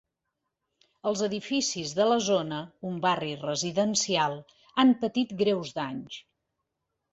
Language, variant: Catalan, Central